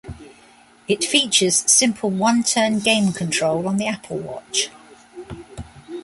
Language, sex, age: English, female, 60-69